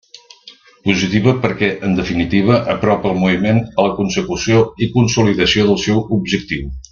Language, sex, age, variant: Catalan, male, 70-79, Central